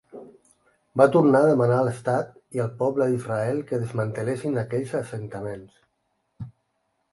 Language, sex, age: Catalan, male, 50-59